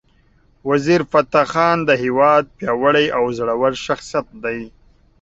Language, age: Pashto, 30-39